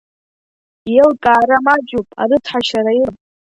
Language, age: Abkhazian, under 19